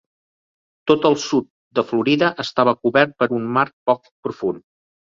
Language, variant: Catalan, Central